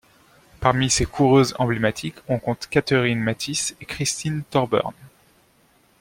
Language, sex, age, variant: French, male, 19-29, Français de métropole